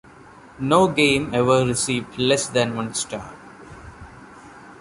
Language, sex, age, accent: English, male, 30-39, India and South Asia (India, Pakistan, Sri Lanka)